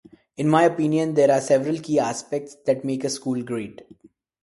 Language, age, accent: English, 19-29, India and South Asia (India, Pakistan, Sri Lanka)